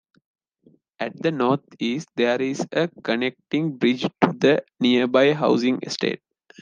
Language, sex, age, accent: English, male, 19-29, India and South Asia (India, Pakistan, Sri Lanka)